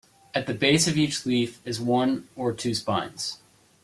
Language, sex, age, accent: English, male, under 19, United States English